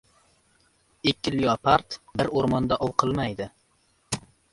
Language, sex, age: Uzbek, male, under 19